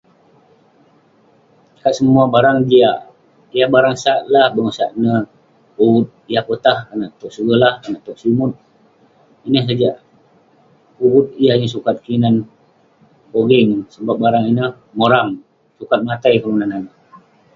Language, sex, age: Western Penan, male, 19-29